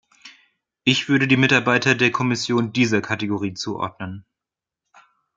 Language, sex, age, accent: German, male, 30-39, Deutschland Deutsch